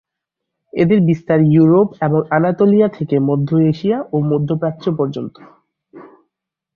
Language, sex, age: Bengali, male, 19-29